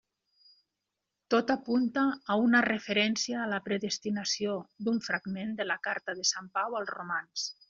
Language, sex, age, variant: Catalan, female, 50-59, Nord-Occidental